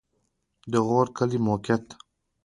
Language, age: Pashto, under 19